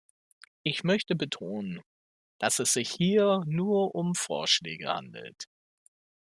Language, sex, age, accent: German, male, 30-39, Deutschland Deutsch